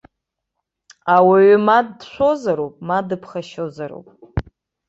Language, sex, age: Abkhazian, female, 30-39